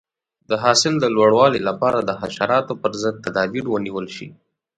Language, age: Pashto, 19-29